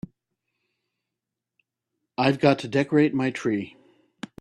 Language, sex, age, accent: English, male, 40-49, United States English